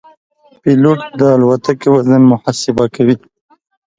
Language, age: Pashto, 19-29